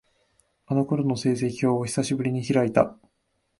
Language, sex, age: Japanese, male, 19-29